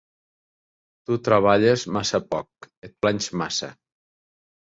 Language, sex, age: Catalan, male, 60-69